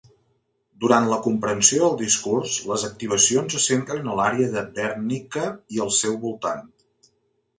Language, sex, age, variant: Catalan, male, 40-49, Central